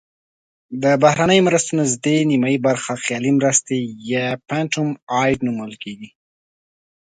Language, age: Pashto, 19-29